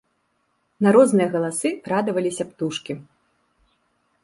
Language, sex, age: Belarusian, female, 30-39